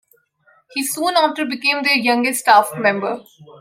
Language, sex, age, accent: English, female, 19-29, India and South Asia (India, Pakistan, Sri Lanka)